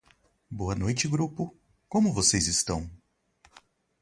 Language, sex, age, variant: Portuguese, male, 30-39, Portuguese (Brasil)